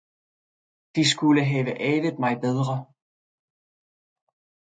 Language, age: Danish, 30-39